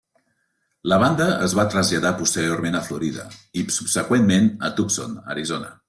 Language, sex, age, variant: Catalan, male, 40-49, Central